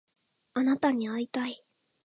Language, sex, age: Japanese, female, 19-29